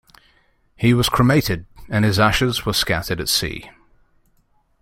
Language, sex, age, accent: English, male, 19-29, England English